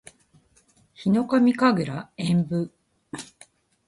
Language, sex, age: Japanese, female, 40-49